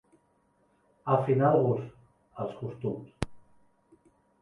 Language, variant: Catalan, Central